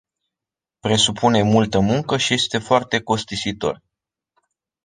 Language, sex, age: Romanian, male, 19-29